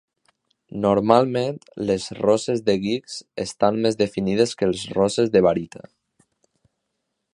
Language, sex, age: Catalan, male, under 19